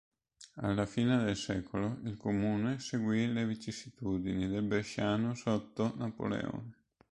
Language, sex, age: Italian, male, 19-29